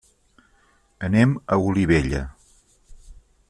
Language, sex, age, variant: Catalan, male, 50-59, Central